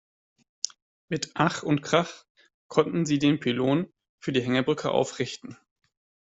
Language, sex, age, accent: German, male, 19-29, Deutschland Deutsch